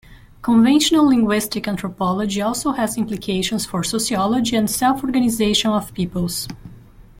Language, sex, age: English, female, 40-49